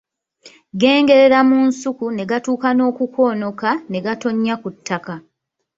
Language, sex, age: Ganda, female, 19-29